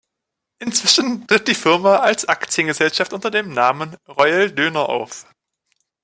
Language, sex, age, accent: German, male, 19-29, Deutschland Deutsch